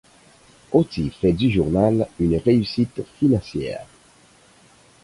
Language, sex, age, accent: French, male, 40-49, Français d’Haïti